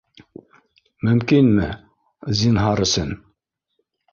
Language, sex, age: Bashkir, male, 60-69